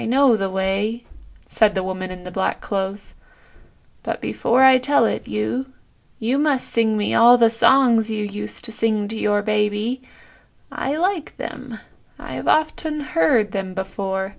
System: none